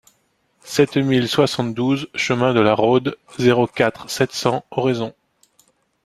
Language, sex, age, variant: French, male, 40-49, Français de métropole